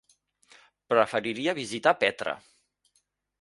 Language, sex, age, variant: Catalan, male, 40-49, Central